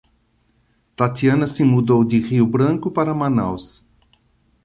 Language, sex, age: Portuguese, male, 60-69